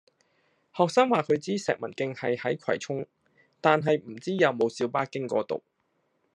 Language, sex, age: Cantonese, male, 30-39